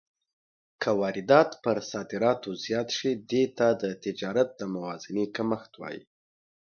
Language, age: Pashto, 19-29